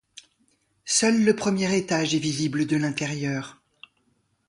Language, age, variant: French, 60-69, Français de métropole